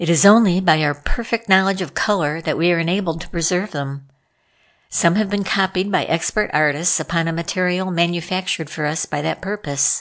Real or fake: real